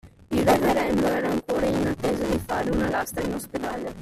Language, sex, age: Italian, male, under 19